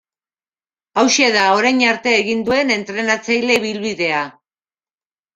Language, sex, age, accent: Basque, male, 19-29, Mendebalekoa (Araba, Bizkaia, Gipuzkoako mendebaleko herri batzuk)